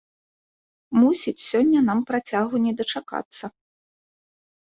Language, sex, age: Belarusian, female, 30-39